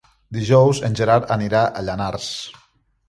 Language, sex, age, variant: Catalan, male, 40-49, Central